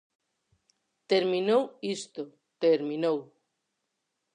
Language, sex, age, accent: Galician, female, 40-49, Normativo (estándar)